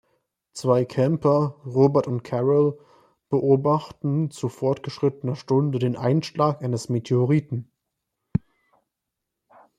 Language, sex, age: German, male, 19-29